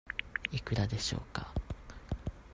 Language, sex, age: Japanese, male, 19-29